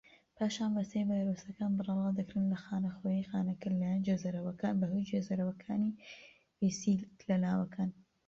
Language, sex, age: Central Kurdish, female, 19-29